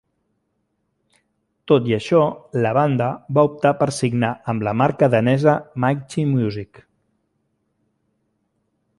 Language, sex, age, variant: Catalan, male, 40-49, Central